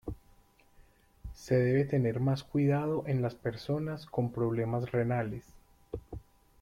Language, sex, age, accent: Spanish, male, 30-39, Andino-Pacífico: Colombia, Perú, Ecuador, oeste de Bolivia y Venezuela andina